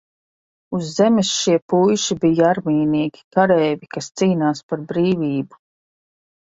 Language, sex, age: Latvian, female, 40-49